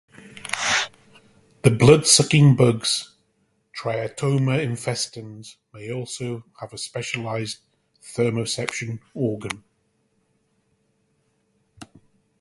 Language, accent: English, England English